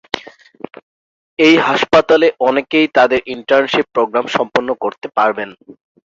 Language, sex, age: Bengali, male, 19-29